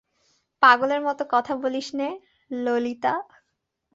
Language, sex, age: Bengali, female, 19-29